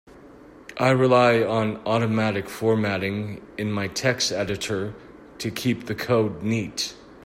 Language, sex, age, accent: English, male, 40-49, United States English